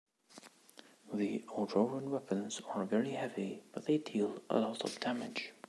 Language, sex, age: English, male, 19-29